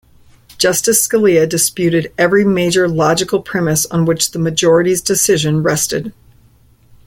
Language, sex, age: English, female, 50-59